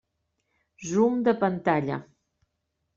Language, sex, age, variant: Catalan, female, 60-69, Central